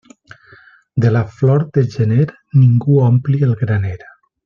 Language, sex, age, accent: Catalan, male, 40-49, valencià